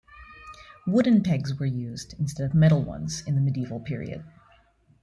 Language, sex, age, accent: English, female, 30-39, United States English